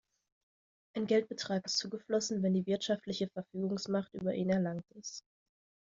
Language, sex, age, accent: German, female, 19-29, Deutschland Deutsch